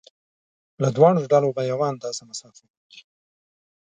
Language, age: Pashto, 60-69